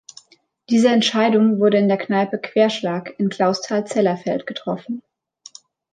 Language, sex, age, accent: German, female, 19-29, Deutschland Deutsch